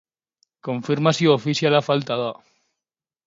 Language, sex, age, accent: Basque, male, 19-29, Mendebalekoa (Araba, Bizkaia, Gipuzkoako mendebaleko herri batzuk)